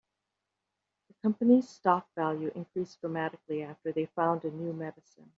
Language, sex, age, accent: English, female, 60-69, United States English